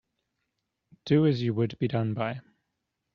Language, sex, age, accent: English, male, 30-39, New Zealand English